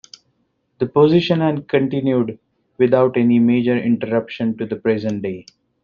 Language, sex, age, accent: English, male, 30-39, India and South Asia (India, Pakistan, Sri Lanka)